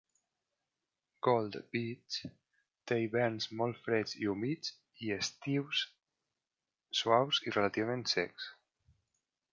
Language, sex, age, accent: Catalan, male, 19-29, valencià